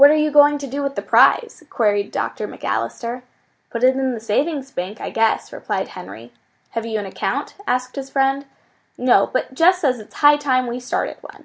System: none